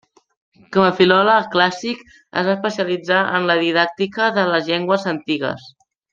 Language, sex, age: Catalan, male, under 19